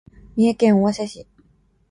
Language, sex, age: Japanese, female, 19-29